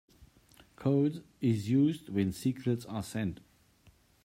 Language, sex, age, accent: English, male, 60-69, Southern African (South Africa, Zimbabwe, Namibia)